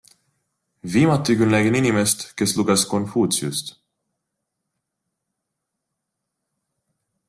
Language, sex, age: Estonian, male, 30-39